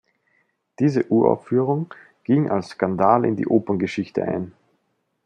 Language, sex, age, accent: German, male, 19-29, Österreichisches Deutsch